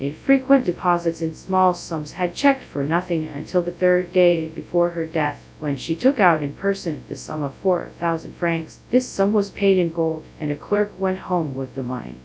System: TTS, FastPitch